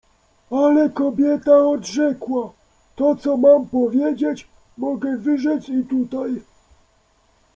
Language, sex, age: Polish, male, 19-29